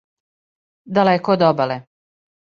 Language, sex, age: Serbian, female, 50-59